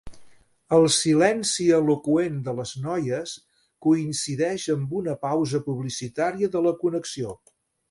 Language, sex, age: Catalan, male, 70-79